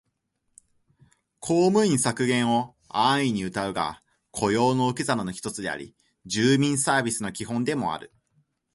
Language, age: Japanese, 19-29